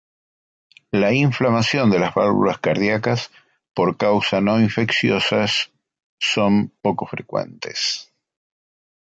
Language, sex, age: Spanish, male, 50-59